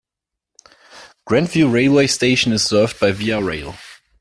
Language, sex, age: English, male, 19-29